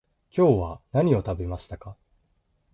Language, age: Japanese, 19-29